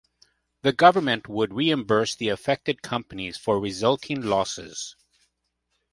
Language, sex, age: English, male, 50-59